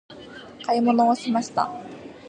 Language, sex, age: Japanese, female, 19-29